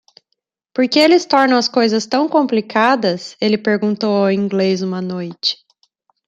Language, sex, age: Portuguese, female, 30-39